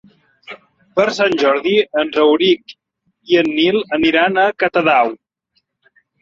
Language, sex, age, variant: Catalan, male, 40-49, Central